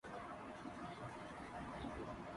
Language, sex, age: Urdu, male, 19-29